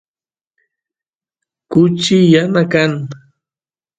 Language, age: Santiago del Estero Quichua, 40-49